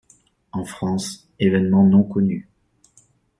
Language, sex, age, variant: French, male, 40-49, Français de métropole